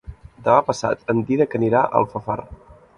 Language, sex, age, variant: Catalan, male, 19-29, Central